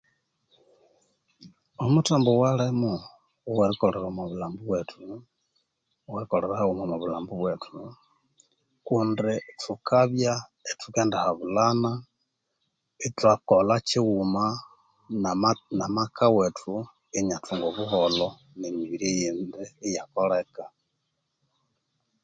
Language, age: Konzo, 40-49